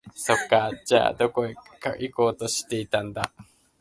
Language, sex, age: Japanese, male, 19-29